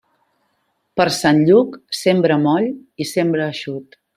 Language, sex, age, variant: Catalan, female, 50-59, Central